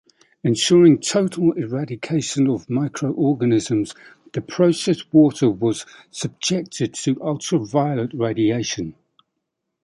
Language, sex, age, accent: English, male, 40-49, England English